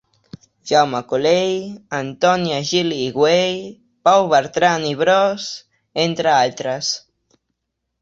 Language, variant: Catalan, Central